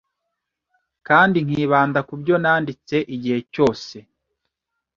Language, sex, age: Kinyarwanda, male, 30-39